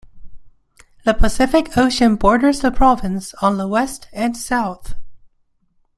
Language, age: English, 19-29